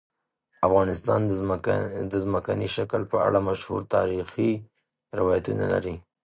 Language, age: Pashto, 19-29